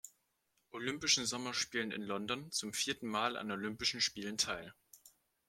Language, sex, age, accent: German, male, 19-29, Deutschland Deutsch